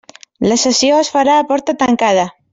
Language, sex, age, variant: Catalan, female, 19-29, Central